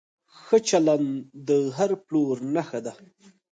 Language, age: Pashto, 19-29